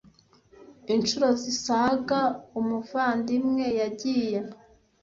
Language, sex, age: Kinyarwanda, female, 19-29